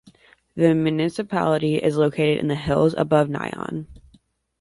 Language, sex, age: English, female, 19-29